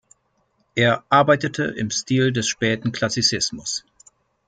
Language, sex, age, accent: German, male, 30-39, Deutschland Deutsch